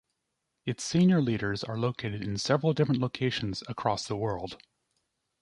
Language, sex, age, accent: English, male, 30-39, United States English